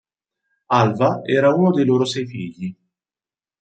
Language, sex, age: Italian, male, 30-39